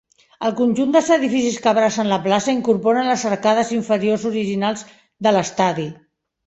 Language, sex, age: Catalan, female, 60-69